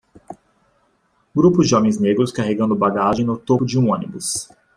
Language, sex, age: Portuguese, male, 19-29